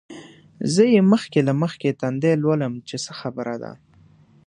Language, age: Pashto, 19-29